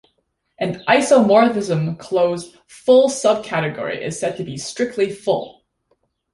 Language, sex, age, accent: English, female, 19-29, Canadian English